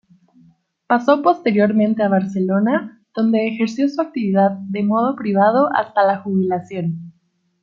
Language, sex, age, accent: Spanish, female, 19-29, México